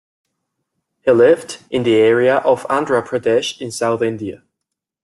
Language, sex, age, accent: English, male, 19-29, England English